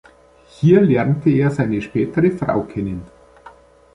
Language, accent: German, Deutschland Deutsch